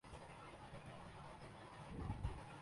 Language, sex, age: Urdu, male, 19-29